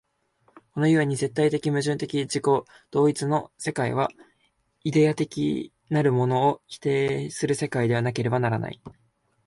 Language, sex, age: Japanese, male, 19-29